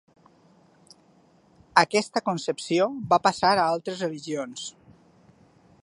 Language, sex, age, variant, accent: Catalan, male, 30-39, Valencià meridional, valencià